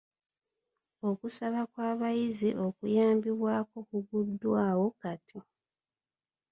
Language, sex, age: Ganda, female, 30-39